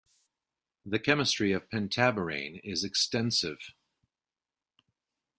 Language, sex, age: English, male, 40-49